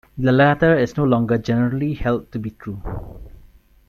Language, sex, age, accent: English, male, 30-39, India and South Asia (India, Pakistan, Sri Lanka)